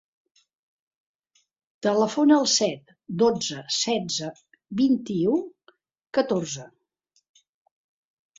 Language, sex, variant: Catalan, female, Central